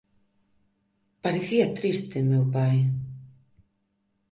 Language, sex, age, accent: Galician, female, 50-59, Central (sen gheada)